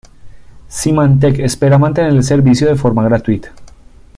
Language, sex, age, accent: Spanish, male, 30-39, Andino-Pacífico: Colombia, Perú, Ecuador, oeste de Bolivia y Venezuela andina